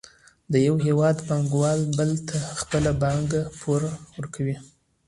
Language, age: Pashto, 19-29